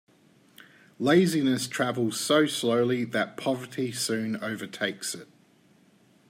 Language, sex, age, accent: English, male, 30-39, Australian English